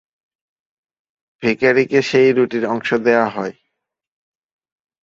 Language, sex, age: Bengali, male, 19-29